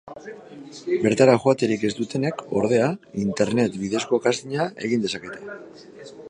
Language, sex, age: Basque, male, 40-49